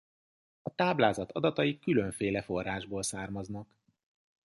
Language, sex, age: Hungarian, male, 40-49